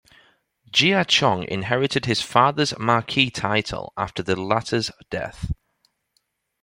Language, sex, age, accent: English, male, 19-29, England English